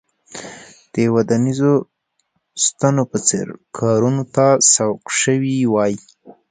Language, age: Pashto, 19-29